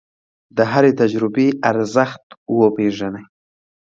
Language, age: Pashto, 19-29